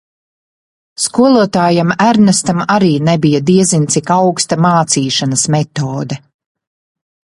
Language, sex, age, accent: Latvian, female, 40-49, bez akcenta